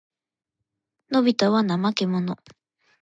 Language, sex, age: Japanese, female, under 19